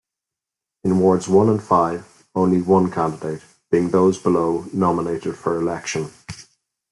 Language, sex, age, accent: English, male, 40-49, Irish English